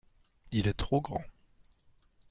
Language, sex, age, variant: French, male, 19-29, Français de métropole